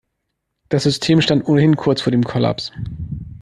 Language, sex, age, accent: German, male, 30-39, Deutschland Deutsch